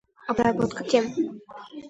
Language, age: Russian, under 19